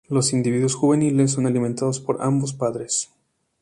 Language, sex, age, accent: Spanish, male, 19-29, México